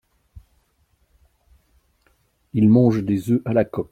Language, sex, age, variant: French, male, 50-59, Français de métropole